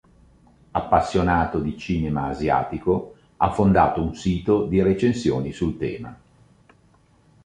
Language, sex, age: Italian, male, 60-69